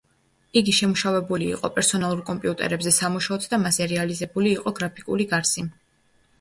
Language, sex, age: Georgian, female, under 19